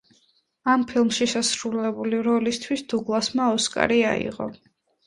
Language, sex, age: Georgian, female, 19-29